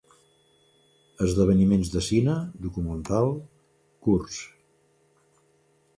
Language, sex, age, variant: Catalan, male, 70-79, Central